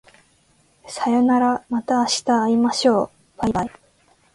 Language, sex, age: Japanese, female, 19-29